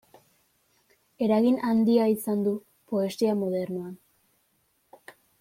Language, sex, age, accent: Basque, female, under 19, Mendebalekoa (Araba, Bizkaia, Gipuzkoako mendebaleko herri batzuk)